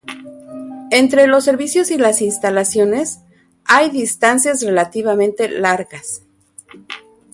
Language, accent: Spanish, México